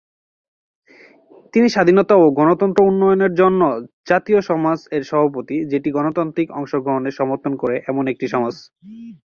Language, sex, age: Bengali, male, 19-29